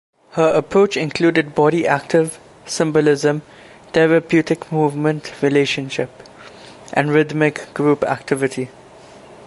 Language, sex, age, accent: English, male, under 19, Southern African (South Africa, Zimbabwe, Namibia)